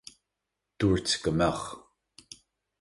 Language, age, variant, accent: Irish, 50-59, Gaeilge Chonnacht, Cainteoir dúchais, Gaeltacht